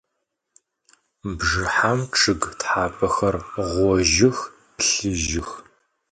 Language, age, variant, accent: Adyghe, 30-39, Адыгабзэ (Кирил, пстэумэ зэдыряе), Кıэмгуй (Çemguy)